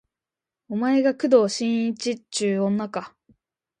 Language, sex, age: Japanese, female, under 19